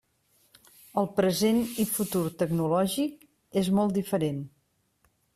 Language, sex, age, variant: Catalan, female, 50-59, Central